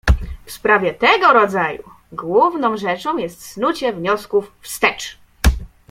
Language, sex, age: Polish, female, 19-29